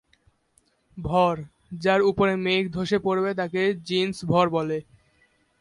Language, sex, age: Bengali, male, under 19